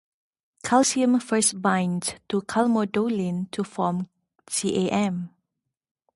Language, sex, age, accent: English, female, 30-39, Malaysian English